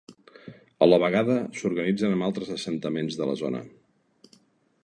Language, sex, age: Catalan, male, 40-49